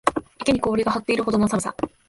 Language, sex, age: Japanese, female, 19-29